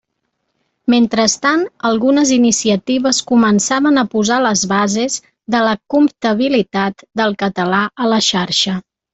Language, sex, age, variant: Catalan, female, 40-49, Central